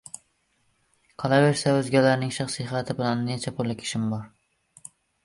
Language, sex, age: Uzbek, male, under 19